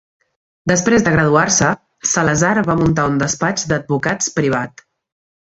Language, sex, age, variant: Catalan, female, 19-29, Central